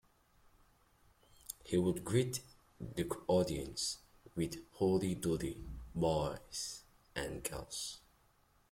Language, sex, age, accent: English, male, 19-29, England English